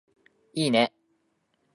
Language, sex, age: Japanese, male, 19-29